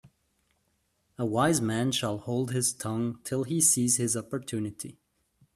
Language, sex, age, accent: English, male, 30-39, United States English